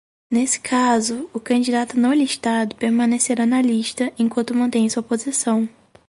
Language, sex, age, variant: Portuguese, female, 19-29, Portuguese (Brasil)